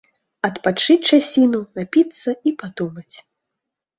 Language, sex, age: Belarusian, female, 30-39